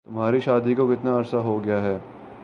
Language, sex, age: Urdu, male, 19-29